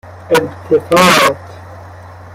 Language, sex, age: Persian, male, 30-39